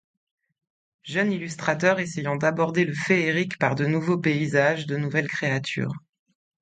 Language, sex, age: French, female, 40-49